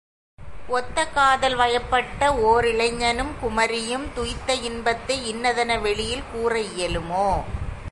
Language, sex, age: Tamil, female, 40-49